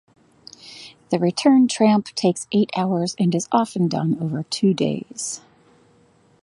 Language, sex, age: English, female, 40-49